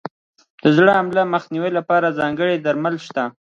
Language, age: Pashto, under 19